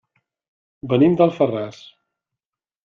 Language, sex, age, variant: Catalan, male, 50-59, Central